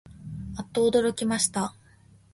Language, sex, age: Japanese, female, 19-29